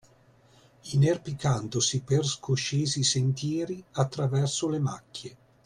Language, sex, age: Italian, male, 30-39